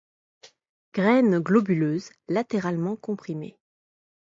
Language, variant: French, Français de métropole